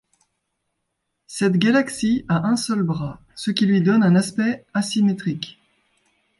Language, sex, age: French, female, 30-39